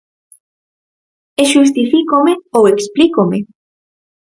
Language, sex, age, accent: Galician, female, under 19, Normativo (estándar)